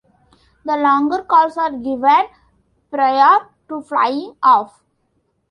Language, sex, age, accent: English, female, under 19, India and South Asia (India, Pakistan, Sri Lanka)